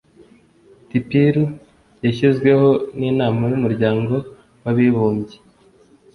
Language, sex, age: Kinyarwanda, male, 19-29